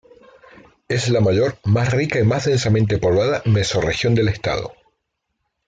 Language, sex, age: Spanish, male, 40-49